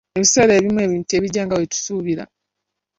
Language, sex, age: Ganda, female, 19-29